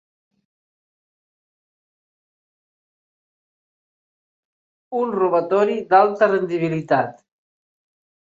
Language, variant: Catalan, Central